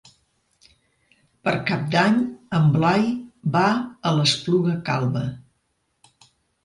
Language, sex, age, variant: Catalan, female, 60-69, Central